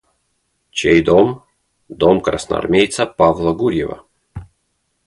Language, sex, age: Russian, male, 30-39